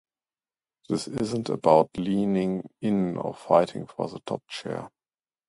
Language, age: English, 30-39